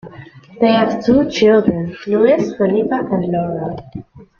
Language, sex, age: English, female, under 19